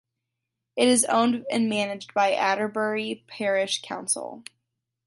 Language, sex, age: English, female, under 19